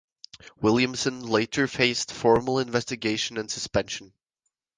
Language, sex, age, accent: English, male, 19-29, United States English